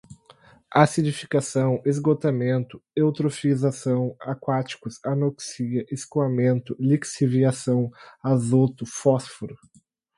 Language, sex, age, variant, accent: Portuguese, male, 19-29, Portuguese (Brasil), Gaucho